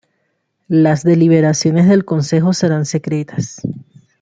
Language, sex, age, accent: Spanish, female, 30-39, Caribe: Cuba, Venezuela, Puerto Rico, República Dominicana, Panamá, Colombia caribeña, México caribeño, Costa del golfo de México